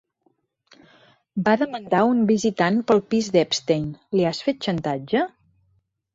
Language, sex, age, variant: Catalan, female, 40-49, Central